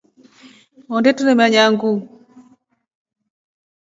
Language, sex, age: Rombo, female, 30-39